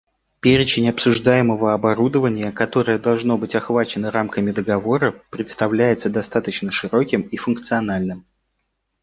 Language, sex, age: Russian, male, 40-49